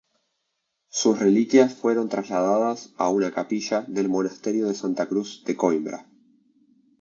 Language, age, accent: Spanish, 19-29, Rioplatense: Argentina, Uruguay, este de Bolivia, Paraguay